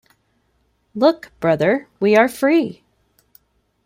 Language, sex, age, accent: English, female, 30-39, United States English